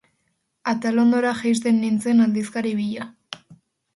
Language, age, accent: Basque, under 19, Mendebalekoa (Araba, Bizkaia, Gipuzkoako mendebaleko herri batzuk)